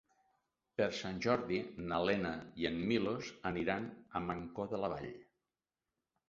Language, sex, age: Catalan, male, 50-59